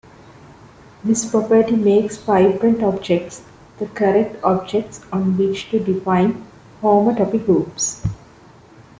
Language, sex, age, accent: English, female, 19-29, India and South Asia (India, Pakistan, Sri Lanka)